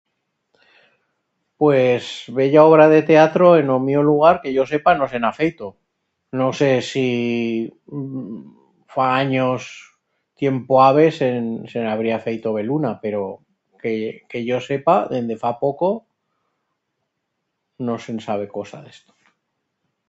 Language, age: Aragonese, 60-69